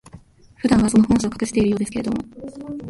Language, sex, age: Japanese, female, 19-29